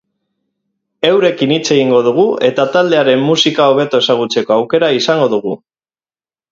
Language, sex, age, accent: Basque, male, 40-49, Mendebalekoa (Araba, Bizkaia, Gipuzkoako mendebaleko herri batzuk)